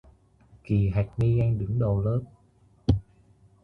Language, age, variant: Vietnamese, 19-29, Hà Nội